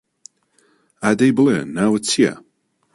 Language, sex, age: Central Kurdish, male, 30-39